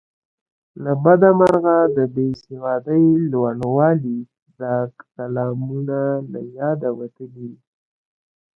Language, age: Pashto, 30-39